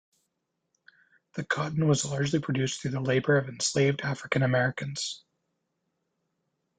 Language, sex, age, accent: English, male, 19-29, United States English